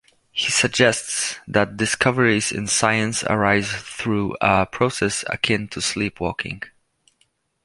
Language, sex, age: English, male, 30-39